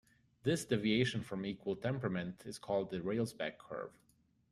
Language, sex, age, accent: English, male, 19-29, United States English